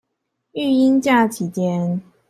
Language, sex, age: Chinese, female, 30-39